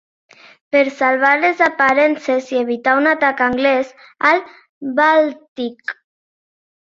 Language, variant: Catalan, Nord-Occidental